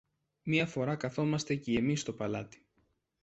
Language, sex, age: Greek, male, 19-29